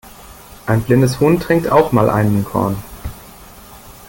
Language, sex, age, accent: German, male, 40-49, Deutschland Deutsch